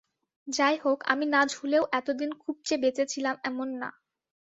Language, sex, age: Bengali, female, 19-29